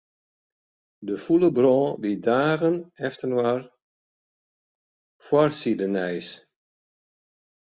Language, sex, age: Western Frisian, male, 60-69